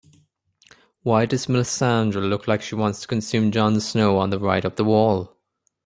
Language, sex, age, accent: English, male, 19-29, Irish English